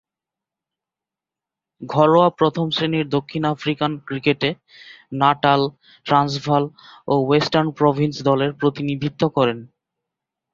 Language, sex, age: Bengali, male, 19-29